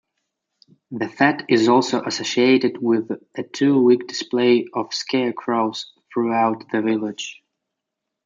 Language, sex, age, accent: English, male, 19-29, United States English